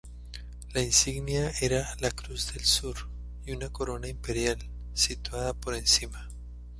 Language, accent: Spanish, Andino-Pacífico: Colombia, Perú, Ecuador, oeste de Bolivia y Venezuela andina